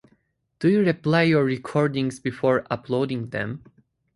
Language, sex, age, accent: English, male, 19-29, United States English